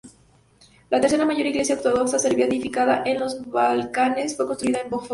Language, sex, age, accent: Spanish, female, 19-29, México